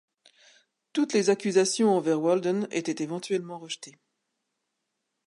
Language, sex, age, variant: French, female, 50-59, Français de métropole